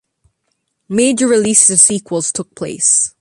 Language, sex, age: English, female, 19-29